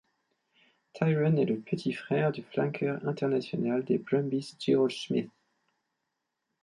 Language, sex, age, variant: French, male, 19-29, Français de métropole